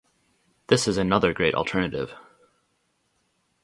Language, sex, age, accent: English, male, 30-39, United States English